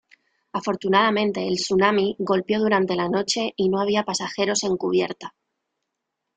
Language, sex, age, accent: Spanish, female, 19-29, España: Centro-Sur peninsular (Madrid, Toledo, Castilla-La Mancha)